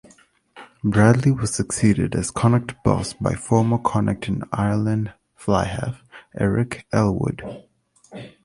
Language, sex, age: English, male, 19-29